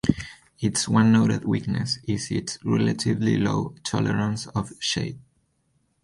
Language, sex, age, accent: English, male, 19-29, United States English